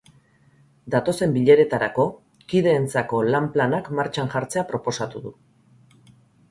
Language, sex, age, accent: Basque, female, 40-49, Erdialdekoa edo Nafarra (Gipuzkoa, Nafarroa)